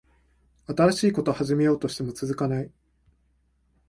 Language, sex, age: Japanese, male, 19-29